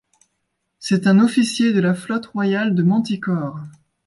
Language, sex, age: French, female, 30-39